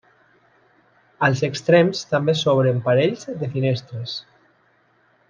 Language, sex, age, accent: Catalan, male, 30-39, valencià